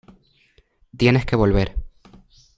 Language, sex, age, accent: Spanish, male, 19-29, España: Islas Canarias